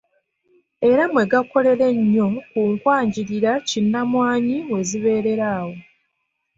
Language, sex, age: Ganda, female, 19-29